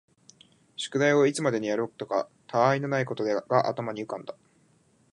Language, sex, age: Japanese, male, 19-29